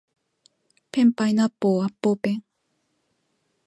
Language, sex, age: Japanese, female, 19-29